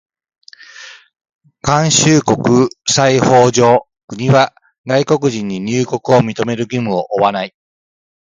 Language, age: Japanese, 50-59